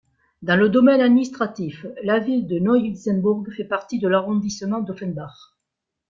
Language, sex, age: French, female, 60-69